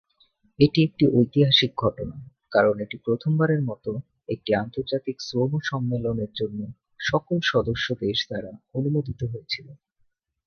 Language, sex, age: Bengali, male, 19-29